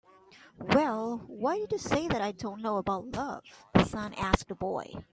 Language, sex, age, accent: English, female, 19-29, Filipino